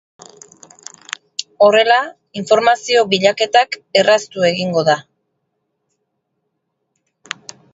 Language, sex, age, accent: Basque, female, 40-49, Erdialdekoa edo Nafarra (Gipuzkoa, Nafarroa)